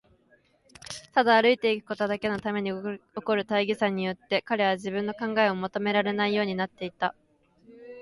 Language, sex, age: Japanese, female, 19-29